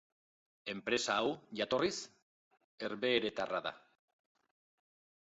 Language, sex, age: Basque, male, 40-49